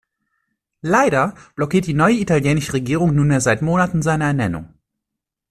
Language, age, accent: German, 19-29, Deutschland Deutsch